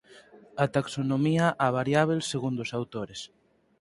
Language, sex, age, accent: Galician, male, 19-29, Oriental (común en zona oriental)